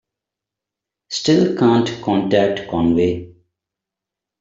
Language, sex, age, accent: English, male, 40-49, India and South Asia (India, Pakistan, Sri Lanka)